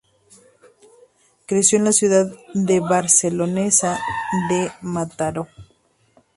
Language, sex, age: Spanish, female, 30-39